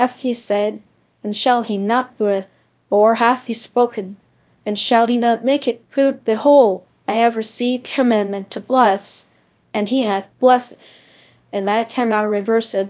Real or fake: fake